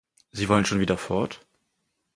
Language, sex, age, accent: German, male, 19-29, Deutschland Deutsch